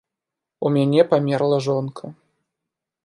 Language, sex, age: Belarusian, male, 19-29